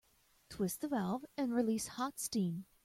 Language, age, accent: English, 30-39, United States English